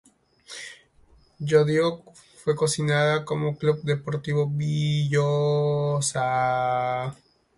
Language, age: Spanish, 19-29